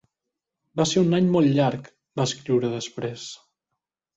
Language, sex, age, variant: Catalan, male, 19-29, Central